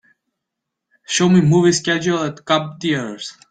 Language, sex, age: English, male, 19-29